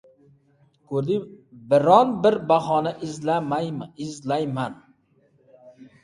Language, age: Uzbek, 30-39